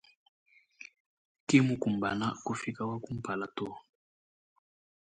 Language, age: Luba-Lulua, 19-29